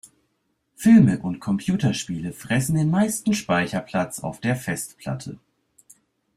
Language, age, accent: German, under 19, Deutschland Deutsch